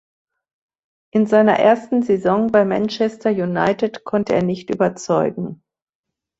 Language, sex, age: German, female, 60-69